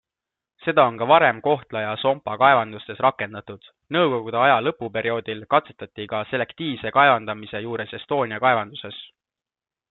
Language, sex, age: Estonian, male, 19-29